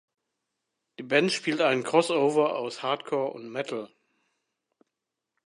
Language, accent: German, Deutschland Deutsch